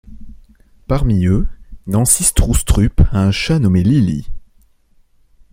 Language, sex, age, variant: French, male, 19-29, Français de métropole